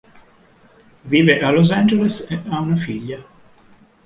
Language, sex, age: Italian, male, 50-59